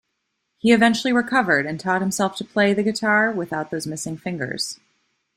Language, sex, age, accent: English, female, 30-39, United States English